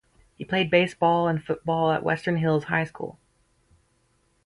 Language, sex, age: English, female, 19-29